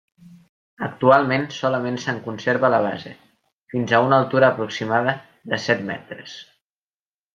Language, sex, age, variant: Catalan, male, under 19, Central